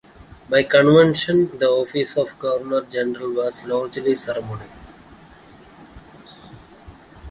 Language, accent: English, India and South Asia (India, Pakistan, Sri Lanka)